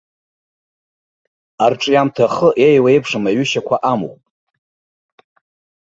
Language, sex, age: Abkhazian, male, 50-59